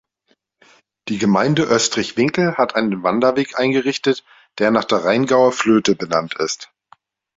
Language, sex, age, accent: German, male, 40-49, Deutschland Deutsch